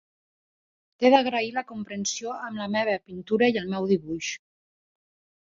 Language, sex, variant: Catalan, female, Nord-Occidental